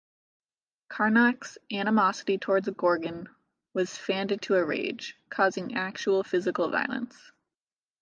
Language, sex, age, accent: English, female, 19-29, United States English